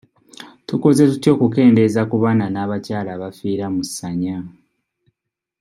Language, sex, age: Ganda, male, 19-29